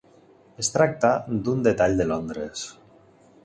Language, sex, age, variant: Catalan, male, 40-49, Central